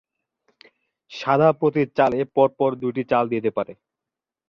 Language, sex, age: Bengali, male, 19-29